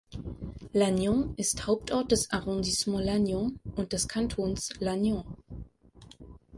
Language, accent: German, Deutschland Deutsch